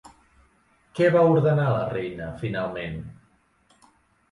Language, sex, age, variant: Catalan, male, 40-49, Central